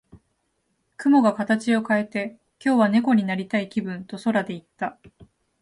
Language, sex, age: Japanese, female, 19-29